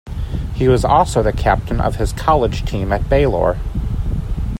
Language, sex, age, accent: English, male, 19-29, United States English